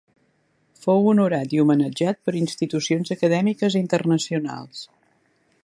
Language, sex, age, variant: Catalan, female, 60-69, Central